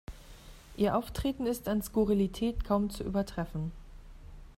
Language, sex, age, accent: German, female, 40-49, Deutschland Deutsch